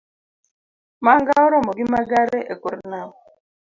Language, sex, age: Luo (Kenya and Tanzania), female, 30-39